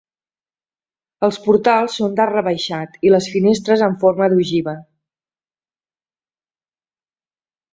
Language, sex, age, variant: Catalan, female, 40-49, Central